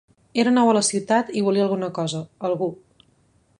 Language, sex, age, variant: Catalan, female, 19-29, Central